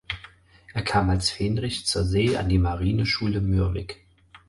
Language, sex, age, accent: German, male, 30-39, Deutschland Deutsch